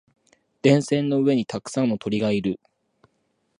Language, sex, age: Japanese, male, 30-39